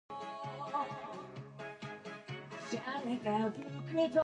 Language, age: English, under 19